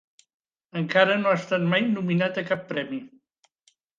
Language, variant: Catalan, Central